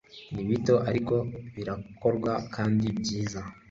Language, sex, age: Kinyarwanda, male, 19-29